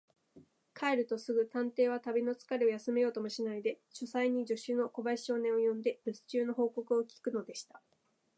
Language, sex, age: Japanese, female, 19-29